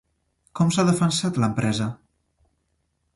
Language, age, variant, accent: Catalan, under 19, Central, central